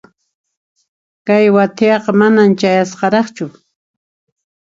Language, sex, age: Puno Quechua, female, 60-69